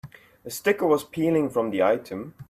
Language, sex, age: English, male, 19-29